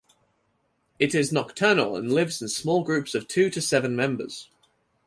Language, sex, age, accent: English, male, 19-29, England English